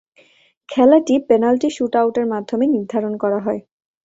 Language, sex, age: Bengali, female, 19-29